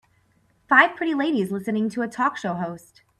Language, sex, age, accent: English, female, 30-39, United States English